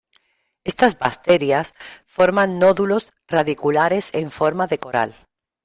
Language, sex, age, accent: Spanish, female, 50-59, España: Sur peninsular (Andalucia, Extremadura, Murcia)